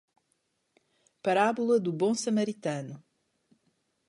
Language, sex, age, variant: Portuguese, female, 40-49, Portuguese (Portugal)